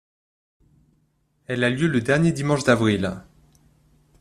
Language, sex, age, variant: French, male, 40-49, Français de métropole